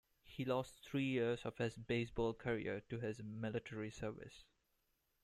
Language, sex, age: English, male, 19-29